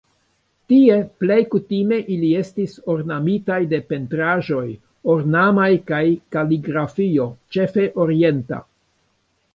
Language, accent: Esperanto, Internacia